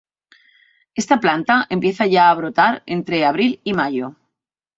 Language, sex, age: Spanish, female, 50-59